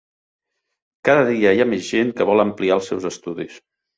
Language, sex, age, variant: Catalan, male, 50-59, Central